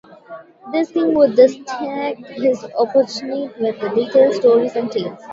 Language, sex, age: English, female, 19-29